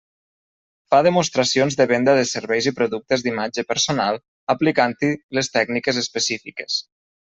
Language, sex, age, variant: Catalan, male, 19-29, Nord-Occidental